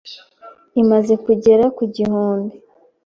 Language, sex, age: Kinyarwanda, female, 19-29